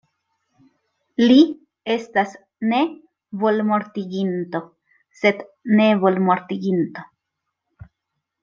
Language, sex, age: Esperanto, female, 40-49